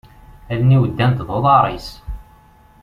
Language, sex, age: Kabyle, male, 19-29